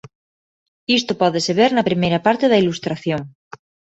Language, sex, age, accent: Galician, female, 19-29, Neofalante